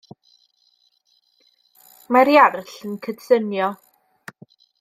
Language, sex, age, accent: Welsh, female, 19-29, Y Deyrnas Unedig Cymraeg